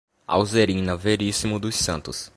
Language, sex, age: Portuguese, male, under 19